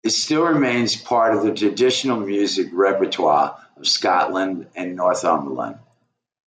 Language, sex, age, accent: English, male, 60-69, United States English